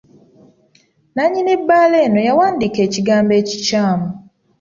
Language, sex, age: Ganda, female, 30-39